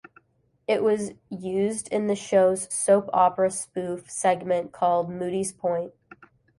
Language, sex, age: English, female, 19-29